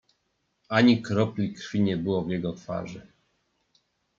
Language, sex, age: Polish, male, 30-39